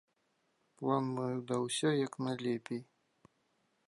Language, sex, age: Belarusian, male, 40-49